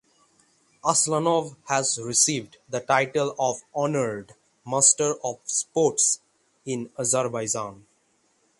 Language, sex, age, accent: English, male, under 19, India and South Asia (India, Pakistan, Sri Lanka)